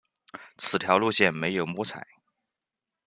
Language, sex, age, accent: Chinese, male, 19-29, 出生地：湖北省